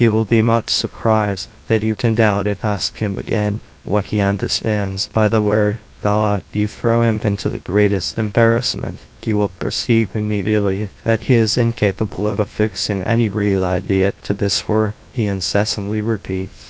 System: TTS, GlowTTS